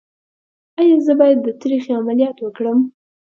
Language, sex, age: Pashto, female, under 19